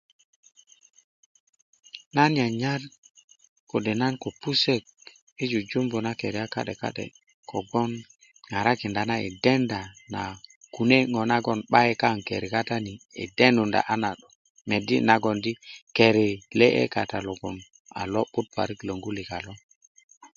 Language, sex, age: Kuku, male, 30-39